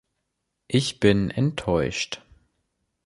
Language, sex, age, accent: German, male, under 19, Deutschland Deutsch